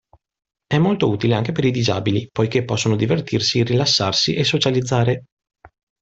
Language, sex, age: Italian, male, 30-39